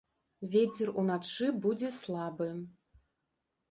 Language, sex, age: Belarusian, female, 40-49